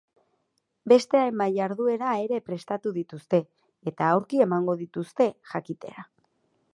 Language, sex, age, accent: Basque, female, 30-39, Erdialdekoa edo Nafarra (Gipuzkoa, Nafarroa)